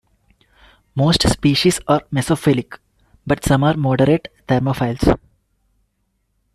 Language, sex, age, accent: English, male, 19-29, India and South Asia (India, Pakistan, Sri Lanka)